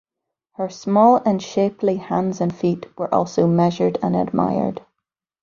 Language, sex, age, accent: English, female, 30-39, Northern Irish; yorkshire